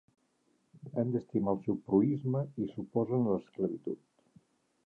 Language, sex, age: Catalan, male, 60-69